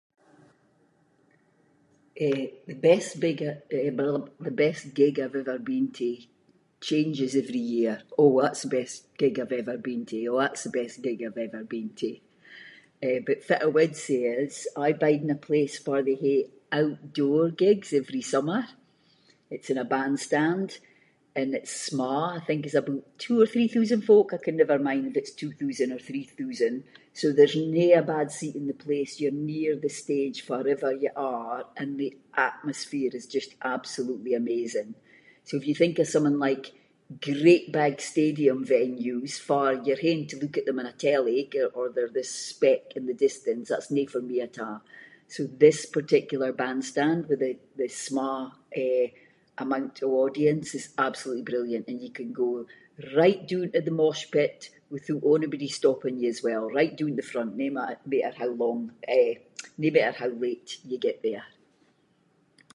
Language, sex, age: Scots, female, 50-59